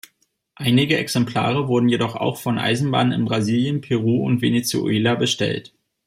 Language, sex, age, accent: German, male, 30-39, Deutschland Deutsch